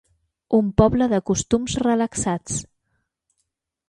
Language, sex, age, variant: Catalan, female, 30-39, Central